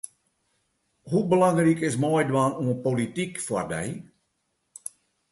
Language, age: Western Frisian, 70-79